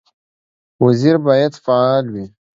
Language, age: Pashto, under 19